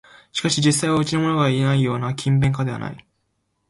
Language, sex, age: Japanese, male, 19-29